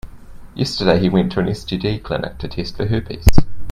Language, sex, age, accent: English, male, 30-39, New Zealand English